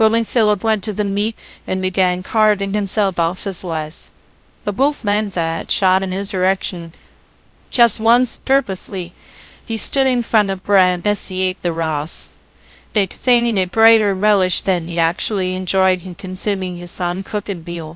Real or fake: fake